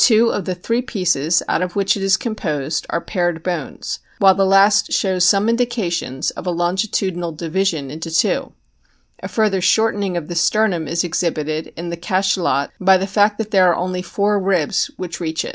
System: none